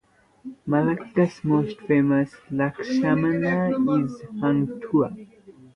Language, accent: English, United States English